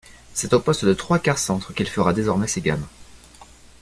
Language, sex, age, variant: French, male, 19-29, Français de métropole